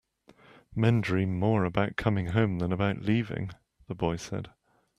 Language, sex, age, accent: English, male, 50-59, England English